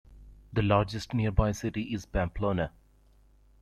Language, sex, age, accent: English, male, 40-49, United States English